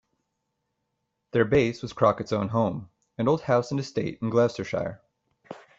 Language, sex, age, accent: English, male, 19-29, United States English